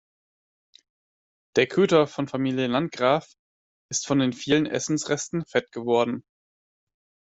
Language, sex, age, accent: German, male, 19-29, Deutschland Deutsch